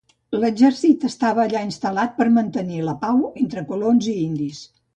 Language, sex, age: Catalan, female, 70-79